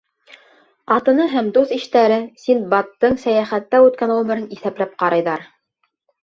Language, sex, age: Bashkir, female, 30-39